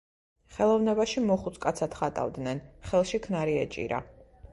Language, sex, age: Georgian, female, 30-39